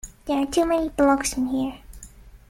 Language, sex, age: English, female, 19-29